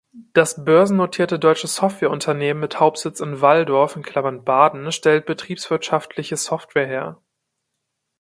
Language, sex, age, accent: German, male, 19-29, Deutschland Deutsch